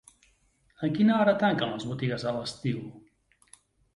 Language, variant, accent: Catalan, Central, central